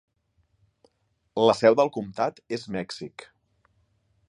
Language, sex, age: Catalan, male, 40-49